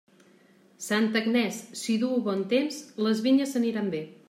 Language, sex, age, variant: Catalan, female, 40-49, Central